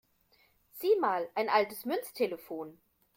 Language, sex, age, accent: German, female, 50-59, Deutschland Deutsch